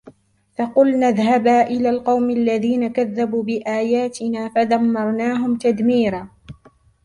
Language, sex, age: Arabic, female, 19-29